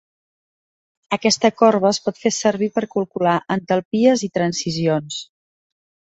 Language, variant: Catalan, Central